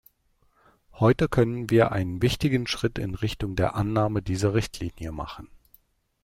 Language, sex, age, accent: German, male, 30-39, Deutschland Deutsch